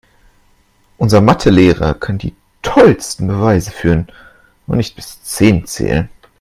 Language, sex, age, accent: German, male, 19-29, Deutschland Deutsch